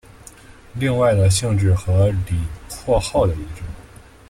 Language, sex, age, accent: Chinese, male, 19-29, 出生地：河南省